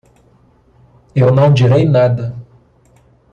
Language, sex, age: Portuguese, male, 40-49